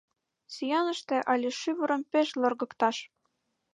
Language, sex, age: Mari, female, 19-29